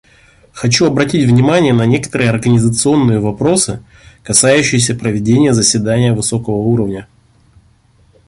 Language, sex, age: Russian, male, 30-39